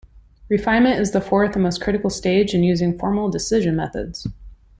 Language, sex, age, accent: English, female, 30-39, United States English